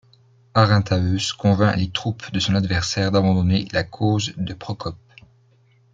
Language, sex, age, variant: French, male, 19-29, Français de métropole